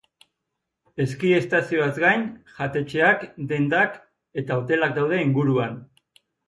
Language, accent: Basque, Erdialdekoa edo Nafarra (Gipuzkoa, Nafarroa)